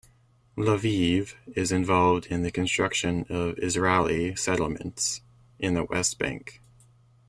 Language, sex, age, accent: English, male, 30-39, United States English